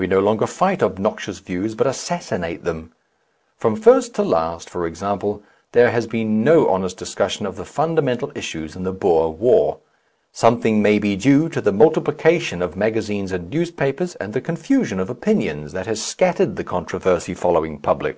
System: none